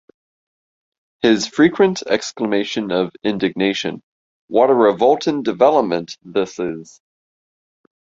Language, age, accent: English, 30-39, Canadian English